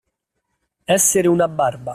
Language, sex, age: Italian, male, 19-29